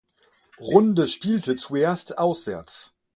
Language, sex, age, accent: German, male, 19-29, Deutschland Deutsch; Französisch Deutsch